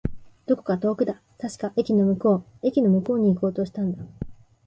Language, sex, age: Japanese, female, 19-29